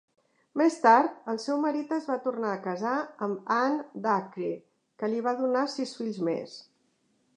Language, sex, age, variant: Catalan, female, 50-59, Central